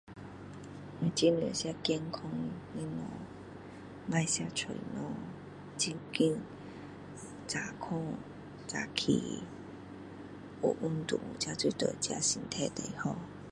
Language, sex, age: Min Dong Chinese, female, 40-49